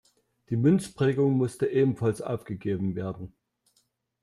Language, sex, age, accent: German, male, 50-59, Deutschland Deutsch